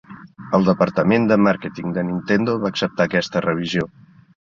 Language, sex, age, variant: Catalan, male, 50-59, Central